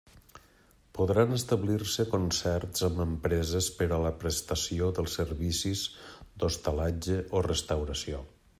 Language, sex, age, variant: Catalan, male, 50-59, Nord-Occidental